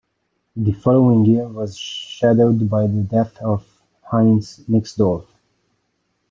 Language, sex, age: English, male, 19-29